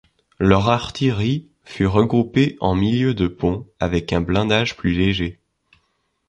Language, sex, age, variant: French, male, under 19, Français de métropole